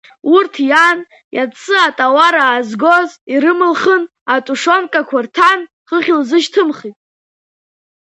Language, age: Abkhazian, under 19